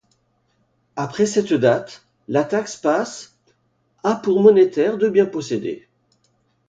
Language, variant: French, Français de métropole